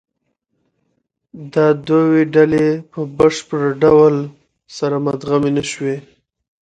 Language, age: Pashto, 19-29